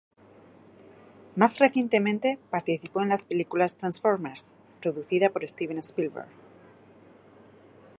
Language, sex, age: Spanish, female, 40-49